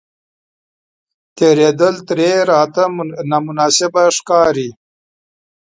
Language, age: Pashto, 40-49